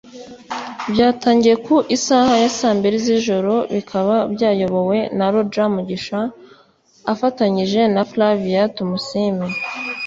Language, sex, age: Kinyarwanda, female, 19-29